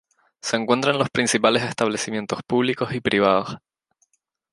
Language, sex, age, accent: Spanish, male, 19-29, España: Islas Canarias